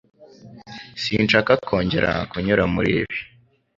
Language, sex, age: Kinyarwanda, male, under 19